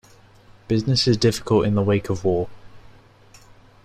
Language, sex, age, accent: English, male, under 19, England English